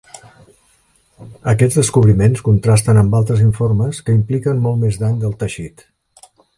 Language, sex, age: Catalan, male, 60-69